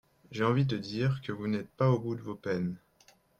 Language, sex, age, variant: French, male, 19-29, Français de métropole